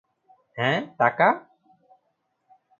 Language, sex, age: Bengali, male, 19-29